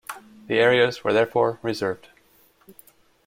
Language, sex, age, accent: English, male, 30-39, United States English